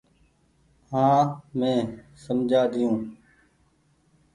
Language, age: Goaria, 19-29